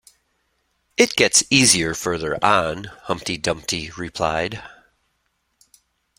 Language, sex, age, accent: English, male, 50-59, United States English